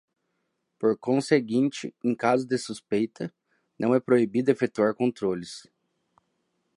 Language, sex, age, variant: Portuguese, male, 19-29, Portuguese (Brasil)